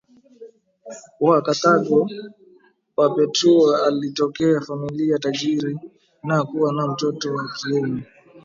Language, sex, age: Swahili, male, 19-29